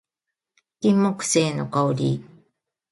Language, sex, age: Japanese, female, 40-49